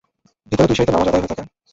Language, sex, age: Bengali, male, 19-29